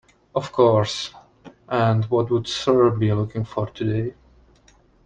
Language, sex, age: English, male, 30-39